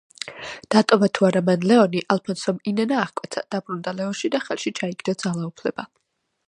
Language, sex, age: Georgian, female, 19-29